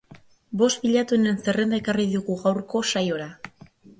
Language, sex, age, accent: Basque, female, 19-29, Erdialdekoa edo Nafarra (Gipuzkoa, Nafarroa)